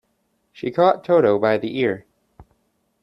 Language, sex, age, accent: English, male, 30-39, United States English